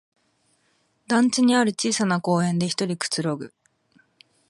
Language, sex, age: Japanese, female, 19-29